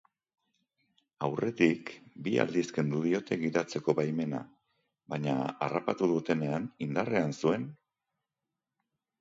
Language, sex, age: Basque, male, 50-59